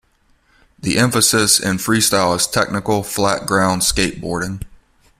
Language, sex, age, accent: English, male, 19-29, United States English